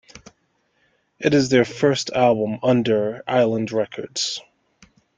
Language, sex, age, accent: English, male, 30-39, United States English